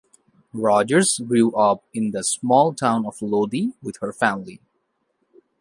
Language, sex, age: English, male, 19-29